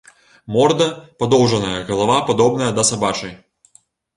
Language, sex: Belarusian, male